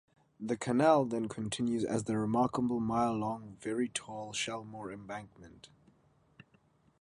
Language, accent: English, Southern African (South Africa, Zimbabwe, Namibia)